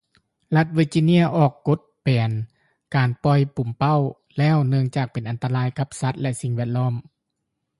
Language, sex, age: Lao, male, 30-39